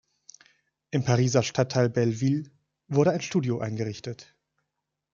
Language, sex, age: German, male, 30-39